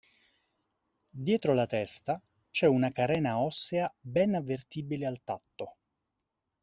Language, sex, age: Italian, male, 40-49